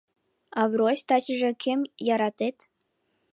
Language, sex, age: Mari, female, under 19